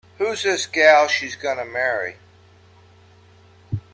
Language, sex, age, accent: English, male, 50-59, United States English